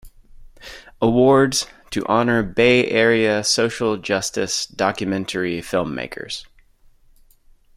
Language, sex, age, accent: English, male, 30-39, United States English